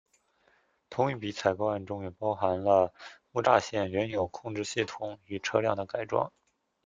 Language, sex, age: Chinese, male, 19-29